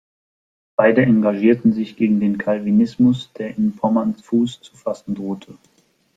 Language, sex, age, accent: German, male, 30-39, Deutschland Deutsch